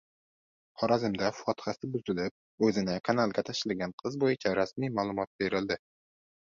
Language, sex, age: Uzbek, male, 19-29